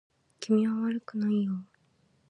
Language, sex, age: Japanese, female, 19-29